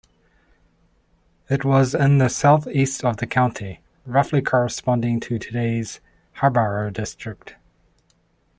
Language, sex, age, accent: English, male, 30-39, New Zealand English